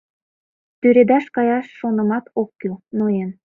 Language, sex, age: Mari, female, 19-29